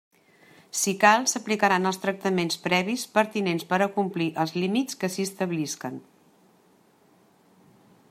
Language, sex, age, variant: Catalan, female, 60-69, Central